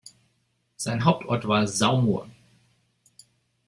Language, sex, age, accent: German, male, 40-49, Deutschland Deutsch